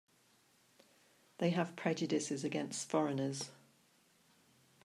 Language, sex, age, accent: English, female, 60-69, England English